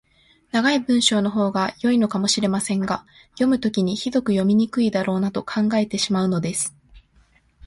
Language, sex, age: Japanese, female, 19-29